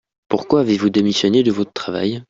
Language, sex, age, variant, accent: French, male, 19-29, Français d'Europe, Français de Suisse